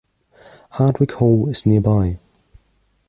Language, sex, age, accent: English, male, under 19, England English